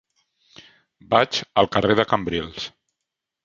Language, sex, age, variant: Catalan, male, 60-69, Central